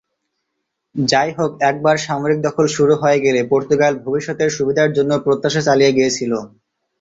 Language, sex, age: Bengali, male, 19-29